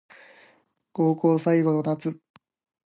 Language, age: Japanese, 19-29